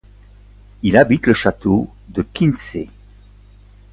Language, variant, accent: French, Français d'Europe, Français de Belgique